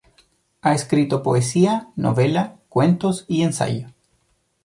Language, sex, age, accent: Spanish, male, 30-39, Chileno: Chile, Cuyo